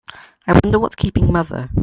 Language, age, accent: English, under 19, England English